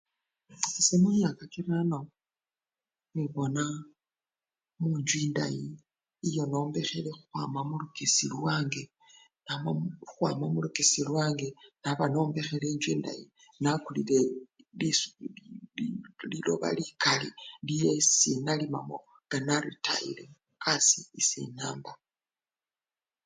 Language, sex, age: Luyia, female, 50-59